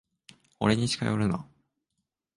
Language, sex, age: Japanese, male, 19-29